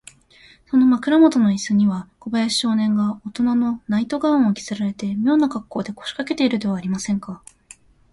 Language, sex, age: Japanese, female, 19-29